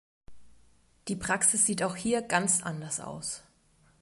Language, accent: German, Deutschland Deutsch